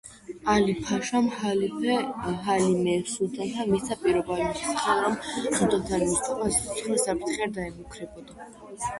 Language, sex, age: Georgian, female, under 19